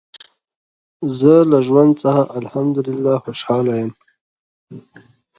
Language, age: Pashto, 19-29